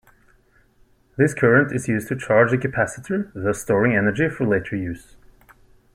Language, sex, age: English, male, 19-29